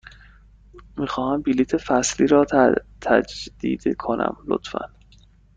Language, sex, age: Persian, male, 19-29